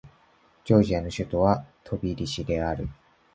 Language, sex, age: Japanese, male, 19-29